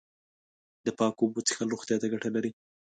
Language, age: Pashto, 19-29